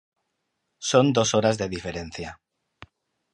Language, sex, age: Spanish, male, 40-49